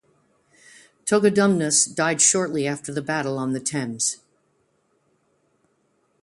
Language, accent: English, United States English